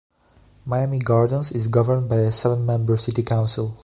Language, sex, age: English, male, 19-29